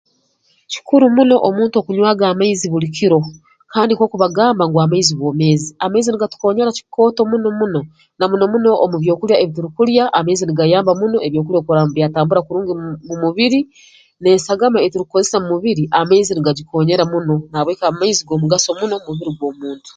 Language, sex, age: Tooro, female, 40-49